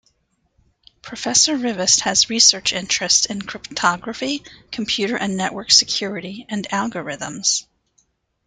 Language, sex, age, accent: English, female, 50-59, United States English